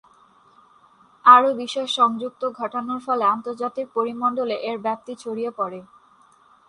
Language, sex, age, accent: Bengali, female, 19-29, Native